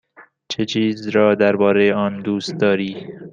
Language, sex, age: Persian, male, 19-29